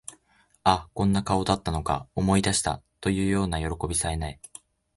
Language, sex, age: Japanese, male, under 19